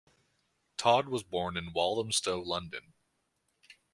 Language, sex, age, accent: English, male, 19-29, United States English